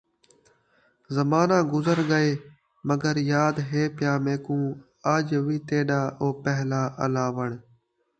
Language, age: Saraiki, under 19